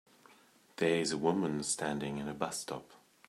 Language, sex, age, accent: English, male, 30-39, England English